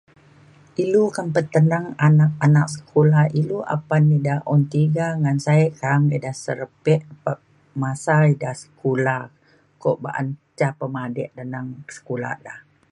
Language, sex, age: Mainstream Kenyah, female, 60-69